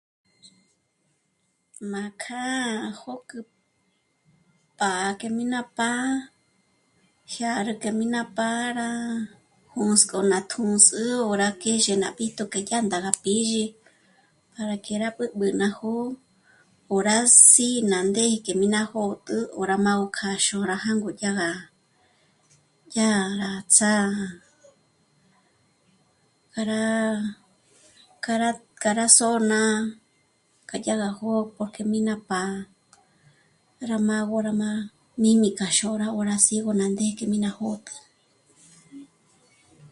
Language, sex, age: Michoacán Mazahua, female, 19-29